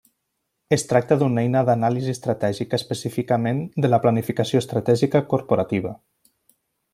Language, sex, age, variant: Catalan, male, 40-49, Septentrional